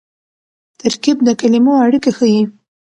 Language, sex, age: Pashto, female, 30-39